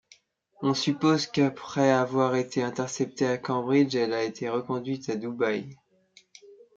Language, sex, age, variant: French, male, 30-39, Français de métropole